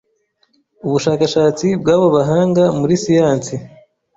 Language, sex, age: Kinyarwanda, male, 30-39